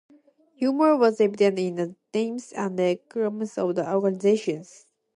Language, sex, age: English, female, under 19